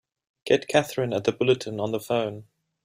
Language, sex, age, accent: English, male, 19-29, Southern African (South Africa, Zimbabwe, Namibia)